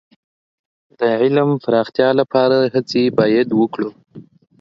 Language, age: Pashto, 19-29